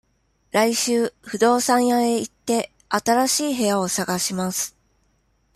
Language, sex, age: Japanese, female, 19-29